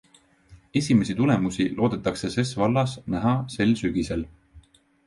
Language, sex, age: Estonian, male, 19-29